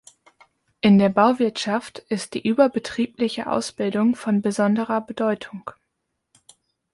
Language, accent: German, Deutschland Deutsch